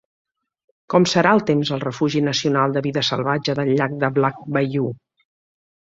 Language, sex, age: Catalan, female, 50-59